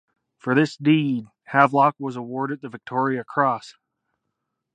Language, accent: English, Canadian English